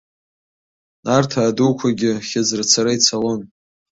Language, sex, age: Abkhazian, male, under 19